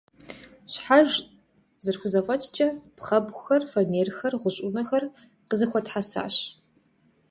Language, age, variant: Kabardian, 30-39, Адыгэбзэ (Къэбэрдей, Кирил, псоми зэдай)